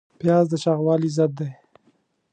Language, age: Pashto, 30-39